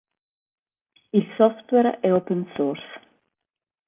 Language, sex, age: Italian, female, 30-39